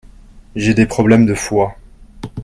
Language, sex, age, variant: French, male, 30-39, Français de métropole